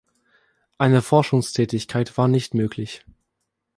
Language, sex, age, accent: German, male, 19-29, Deutschland Deutsch